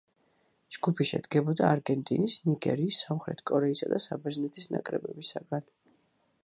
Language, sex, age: Georgian, female, 40-49